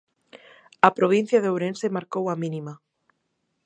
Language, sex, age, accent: Galician, female, 19-29, Neofalante